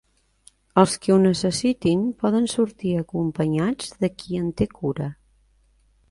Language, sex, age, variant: Catalan, female, 50-59, Central